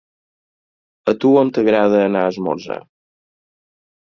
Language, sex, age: Catalan, male, 50-59